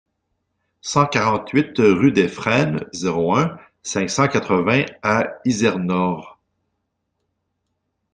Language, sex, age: French, male, 40-49